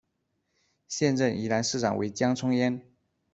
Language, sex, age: Chinese, male, 30-39